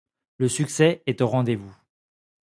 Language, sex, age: French, male, 30-39